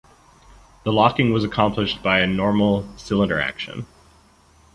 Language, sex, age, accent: English, male, 30-39, United States English